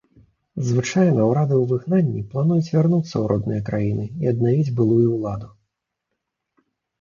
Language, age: Belarusian, 40-49